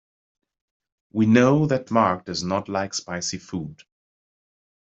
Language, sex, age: English, male, 30-39